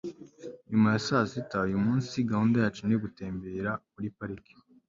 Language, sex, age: Kinyarwanda, male, 19-29